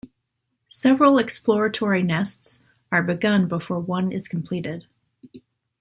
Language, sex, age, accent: English, female, 30-39, United States English